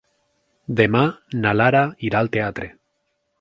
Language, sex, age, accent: Catalan, male, 19-29, valencià